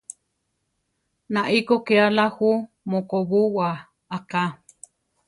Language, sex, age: Central Tarahumara, female, 50-59